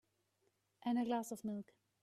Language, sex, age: English, female, 30-39